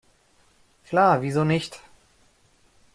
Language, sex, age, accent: German, male, 19-29, Deutschland Deutsch